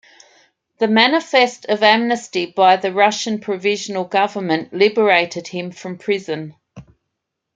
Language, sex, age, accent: English, female, 50-59, Australian English